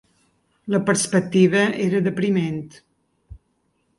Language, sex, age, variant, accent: Catalan, female, 50-59, Balear, menorquí